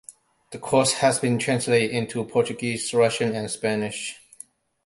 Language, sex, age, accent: English, male, 19-29, Hong Kong English